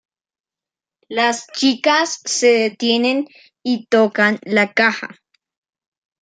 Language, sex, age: Spanish, male, under 19